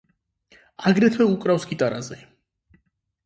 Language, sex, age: Georgian, male, 30-39